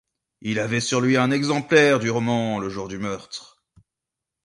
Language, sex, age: French, male, 30-39